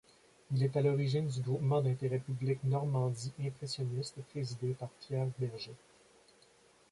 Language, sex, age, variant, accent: French, male, 19-29, Français d'Amérique du Nord, Français du Canada